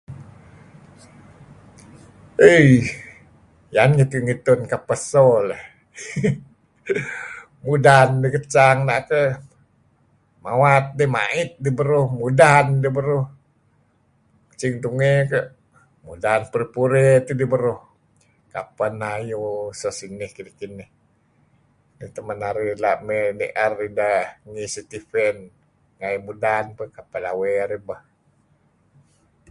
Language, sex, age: Kelabit, male, 60-69